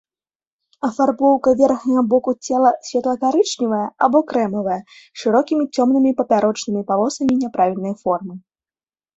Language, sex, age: Belarusian, female, 19-29